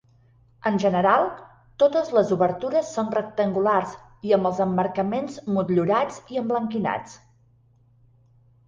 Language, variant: Catalan, Central